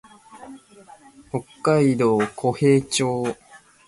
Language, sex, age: Japanese, male, 19-29